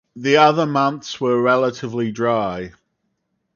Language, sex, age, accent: English, male, 50-59, Australian English